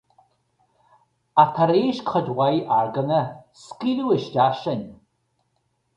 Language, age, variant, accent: Irish, 50-59, Gaeilge Uladh, Cainteoir dúchais, Gaeltacht